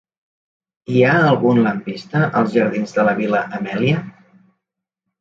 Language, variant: Catalan, Central